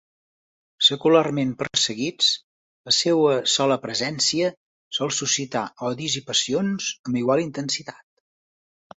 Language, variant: Catalan, Central